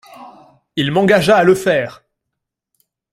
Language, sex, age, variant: French, male, 19-29, Français de métropole